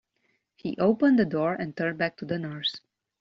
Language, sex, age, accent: English, female, 30-39, United States English